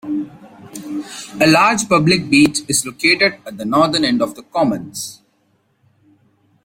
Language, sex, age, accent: English, male, 19-29, India and South Asia (India, Pakistan, Sri Lanka)